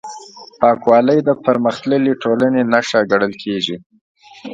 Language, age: Pashto, 30-39